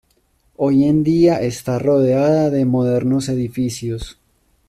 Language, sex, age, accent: Spanish, male, 30-39, Caribe: Cuba, Venezuela, Puerto Rico, República Dominicana, Panamá, Colombia caribeña, México caribeño, Costa del golfo de México